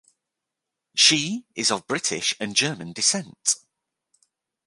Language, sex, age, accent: English, male, 30-39, England English